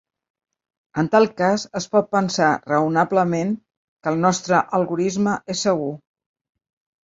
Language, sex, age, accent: Catalan, female, 50-59, Barceloní